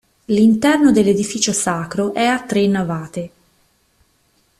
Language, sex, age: Italian, female, 19-29